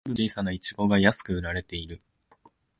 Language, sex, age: Japanese, male, 19-29